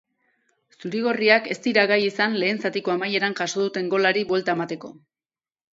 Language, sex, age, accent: Basque, female, 40-49, Erdialdekoa edo Nafarra (Gipuzkoa, Nafarroa)